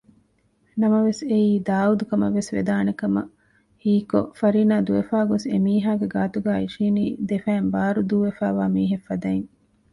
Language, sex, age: Divehi, female, 40-49